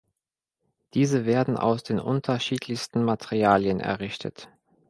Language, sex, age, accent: German, male, 30-39, Deutschland Deutsch